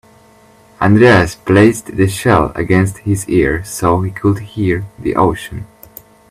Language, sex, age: English, male, 19-29